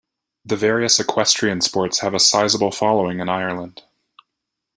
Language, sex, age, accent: English, male, 19-29, United States English